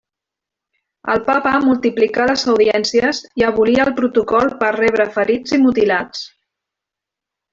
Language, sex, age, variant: Catalan, female, 40-49, Central